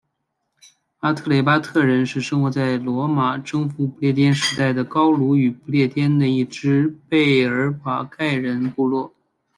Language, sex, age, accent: Chinese, male, 30-39, 出生地：黑龙江省